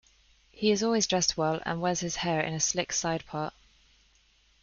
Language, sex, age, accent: English, female, 30-39, England English